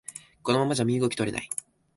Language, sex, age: Japanese, male, 19-29